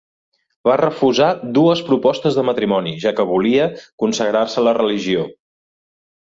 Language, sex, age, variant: Catalan, male, 40-49, Central